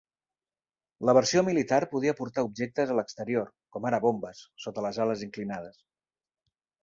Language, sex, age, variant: Catalan, male, 40-49, Central